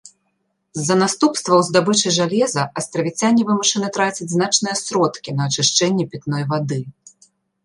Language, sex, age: Belarusian, female, 30-39